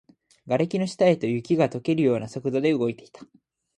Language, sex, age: Japanese, male, 19-29